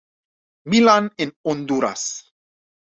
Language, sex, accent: Spanish, male, Caribe: Cuba, Venezuela, Puerto Rico, República Dominicana, Panamá, Colombia caribeña, México caribeño, Costa del golfo de México